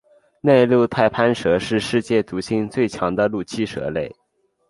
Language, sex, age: Chinese, male, under 19